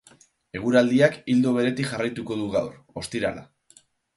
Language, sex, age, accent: Basque, male, 30-39, Mendebalekoa (Araba, Bizkaia, Gipuzkoako mendebaleko herri batzuk)